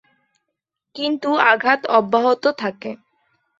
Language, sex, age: Bengali, female, 19-29